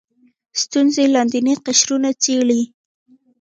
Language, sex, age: Pashto, female, 19-29